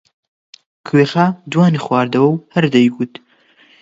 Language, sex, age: Central Kurdish, male, under 19